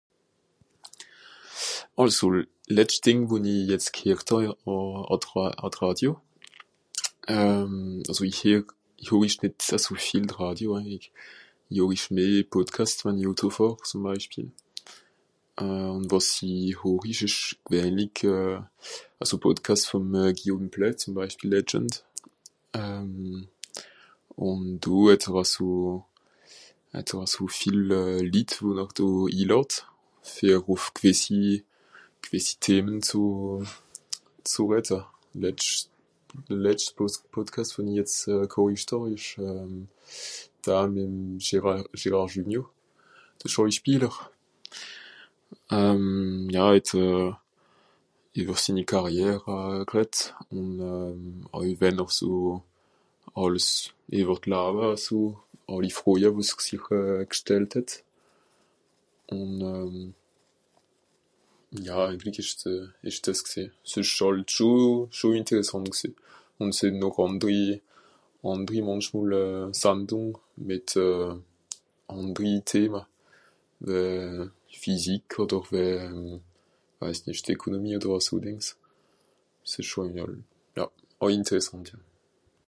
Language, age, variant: Swiss German, 19-29, Nordniederàlemmànisch (Rishoffe, Zàwere, Bùsswìller, Hawenau, Brüemt, Stroossbùri, Molse, Dàmbàch, Schlettstàtt, Pfàlzbùri usw.)